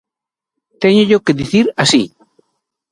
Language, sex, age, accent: Galician, male, 30-39, Oriental (común en zona oriental)